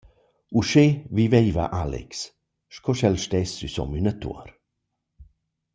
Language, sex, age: Romansh, male, 40-49